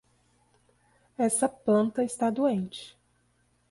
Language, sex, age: Portuguese, female, 30-39